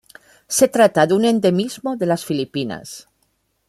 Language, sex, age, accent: Spanish, female, 50-59, España: Norte peninsular (Asturias, Castilla y León, Cantabria, País Vasco, Navarra, Aragón, La Rioja, Guadalajara, Cuenca)